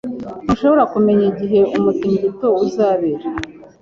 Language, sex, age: Kinyarwanda, female, 30-39